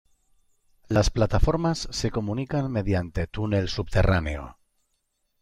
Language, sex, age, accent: Spanish, male, 50-59, España: Centro-Sur peninsular (Madrid, Toledo, Castilla-La Mancha)